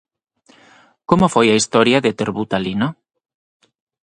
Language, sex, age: Galician, male, 30-39